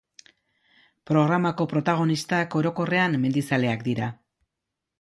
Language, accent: Basque, Erdialdekoa edo Nafarra (Gipuzkoa, Nafarroa)